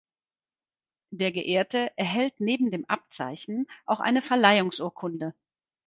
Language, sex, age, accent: German, female, 50-59, Deutschland Deutsch